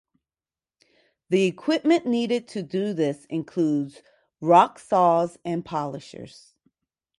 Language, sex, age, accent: English, female, 40-49, United States English